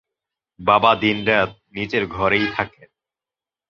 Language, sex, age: Bengali, male, 19-29